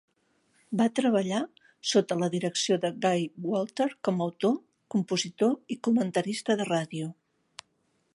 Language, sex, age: Catalan, female, 50-59